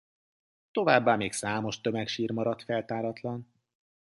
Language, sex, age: Hungarian, male, 40-49